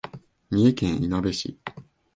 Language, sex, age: Japanese, male, 19-29